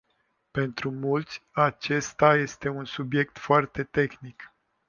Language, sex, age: Romanian, male, 50-59